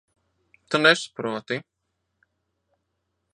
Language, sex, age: Latvian, male, 30-39